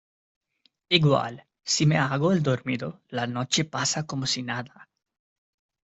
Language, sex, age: Spanish, male, 19-29